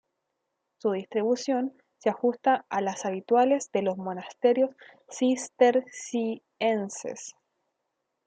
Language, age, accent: Spanish, 19-29, Chileno: Chile, Cuyo